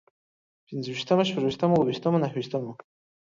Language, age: Pashto, under 19